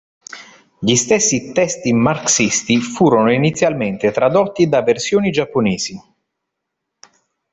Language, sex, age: Italian, male, 30-39